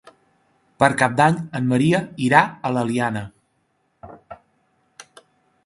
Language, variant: Catalan, Central